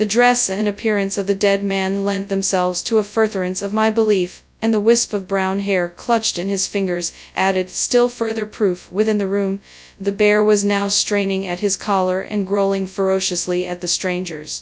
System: TTS, FastPitch